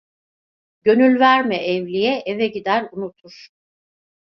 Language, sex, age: Turkish, female, 50-59